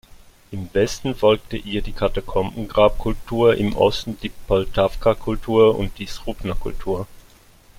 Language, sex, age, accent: German, male, 30-39, Schweizerdeutsch